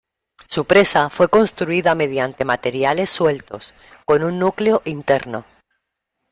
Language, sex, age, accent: Spanish, female, 50-59, España: Sur peninsular (Andalucia, Extremadura, Murcia)